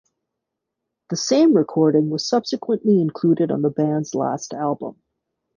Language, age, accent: English, 40-49, United States English